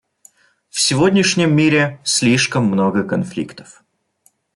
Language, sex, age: Russian, male, 19-29